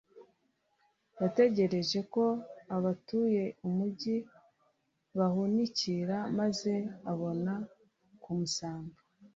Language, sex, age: Kinyarwanda, female, 30-39